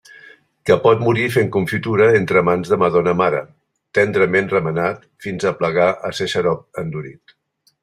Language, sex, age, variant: Catalan, male, 60-69, Central